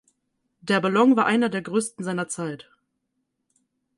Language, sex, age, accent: German, female, 19-29, Deutschland Deutsch